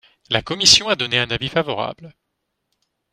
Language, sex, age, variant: French, male, 40-49, Français de métropole